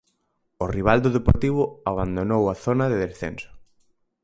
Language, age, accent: Galician, 19-29, Oriental (común en zona oriental)